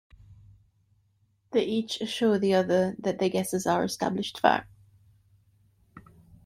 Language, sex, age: English, female, 30-39